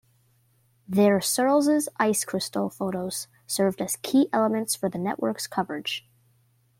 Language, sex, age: English, female, under 19